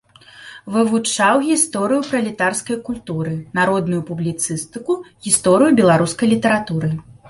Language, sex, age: Belarusian, female, 30-39